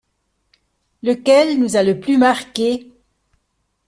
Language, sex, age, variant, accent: French, female, 50-59, Français d'Europe, Français de Suisse